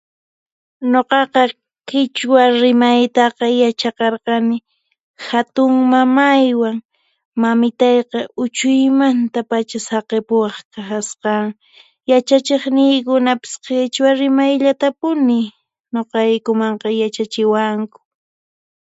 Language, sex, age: Puno Quechua, female, 30-39